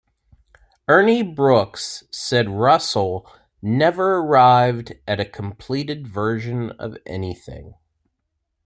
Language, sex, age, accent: English, male, 40-49, United States English